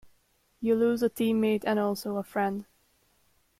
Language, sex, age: English, female, 19-29